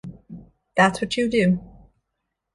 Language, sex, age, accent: English, female, 19-29, United States English